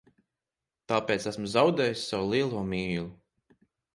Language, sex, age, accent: Latvian, male, 30-39, Rigas